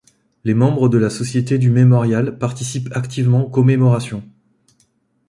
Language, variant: French, Français de métropole